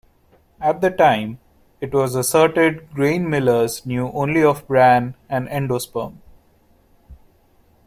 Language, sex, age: English, male, 19-29